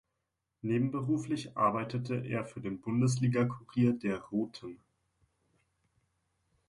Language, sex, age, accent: German, male, 19-29, Deutschland Deutsch